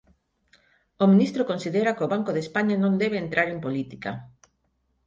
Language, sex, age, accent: Galician, female, 50-59, Neofalante